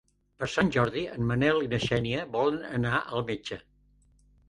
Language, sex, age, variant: Catalan, male, 80-89, Central